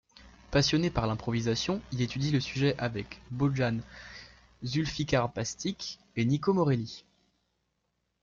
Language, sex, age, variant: French, male, under 19, Français de métropole